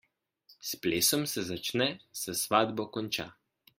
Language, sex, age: Slovenian, male, 19-29